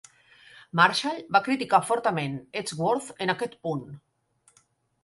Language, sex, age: Catalan, female, 40-49